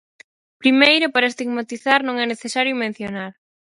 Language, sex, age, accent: Galician, female, 19-29, Central (gheada)